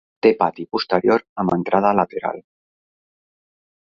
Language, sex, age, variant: Catalan, male, 40-49, Central